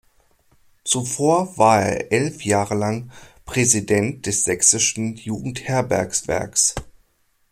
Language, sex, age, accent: German, male, 30-39, Deutschland Deutsch